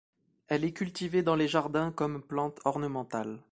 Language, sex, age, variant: French, male, 30-39, Français de métropole